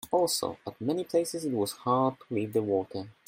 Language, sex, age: English, male, 30-39